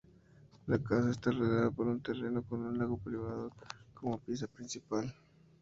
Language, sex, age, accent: Spanish, male, 19-29, México